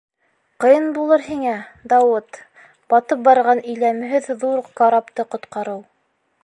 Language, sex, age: Bashkir, female, 30-39